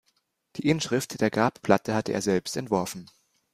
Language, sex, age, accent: German, male, 19-29, Deutschland Deutsch